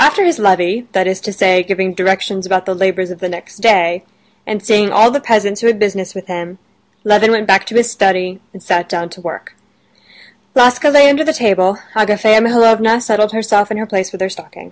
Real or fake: real